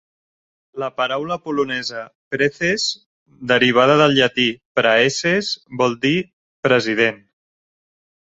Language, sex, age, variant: Catalan, female, 19-29, Central